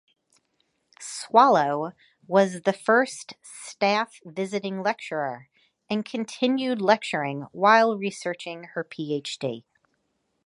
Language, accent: English, United States English